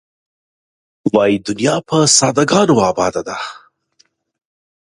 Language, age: Pashto, 30-39